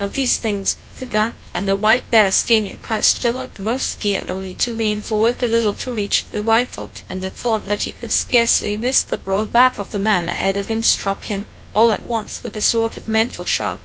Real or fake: fake